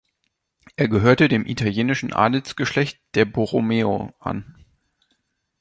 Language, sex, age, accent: German, male, 19-29, Deutschland Deutsch